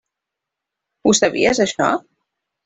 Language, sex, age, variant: Catalan, female, 19-29, Central